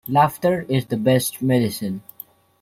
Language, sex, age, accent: English, male, under 19, India and South Asia (India, Pakistan, Sri Lanka)